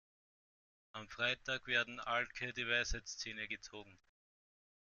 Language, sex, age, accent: German, male, 30-39, Österreichisches Deutsch